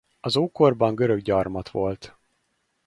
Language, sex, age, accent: Hungarian, male, 30-39, budapesti